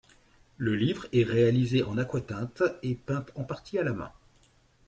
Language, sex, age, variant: French, male, 40-49, Français de métropole